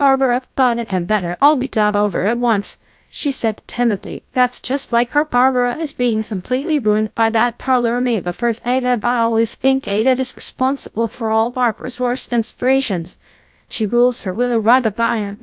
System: TTS, GlowTTS